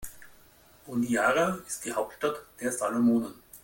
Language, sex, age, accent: German, male, 50-59, Deutschland Deutsch